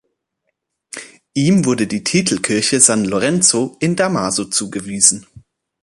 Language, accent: German, Deutschland Deutsch